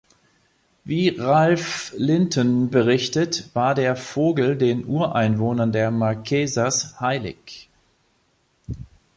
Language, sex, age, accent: German, male, 40-49, Deutschland Deutsch